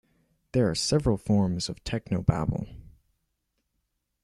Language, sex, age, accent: English, male, under 19, Canadian English